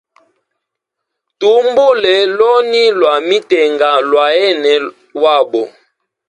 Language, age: Hemba, 19-29